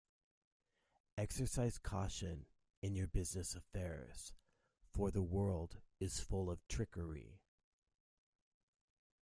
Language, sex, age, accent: English, male, 40-49, United States English